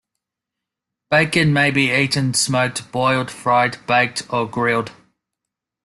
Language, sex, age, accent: English, male, 19-29, Australian English